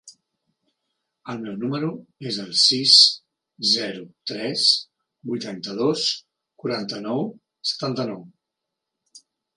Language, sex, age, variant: Catalan, male, 40-49, Central